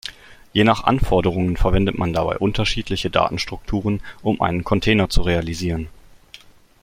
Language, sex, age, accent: German, male, 19-29, Deutschland Deutsch